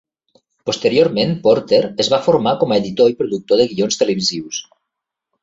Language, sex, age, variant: Catalan, male, 40-49, Septentrional